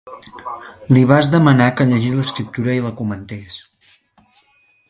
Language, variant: Catalan, Septentrional